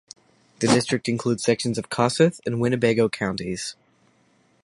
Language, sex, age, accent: English, male, under 19, United States English